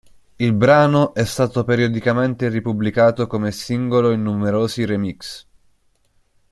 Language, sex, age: Italian, male, 19-29